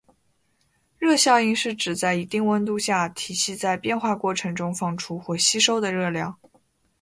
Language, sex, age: Chinese, female, 19-29